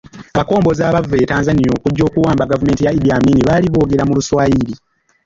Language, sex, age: Ganda, male, under 19